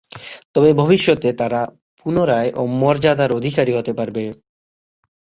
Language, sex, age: Bengali, male, 19-29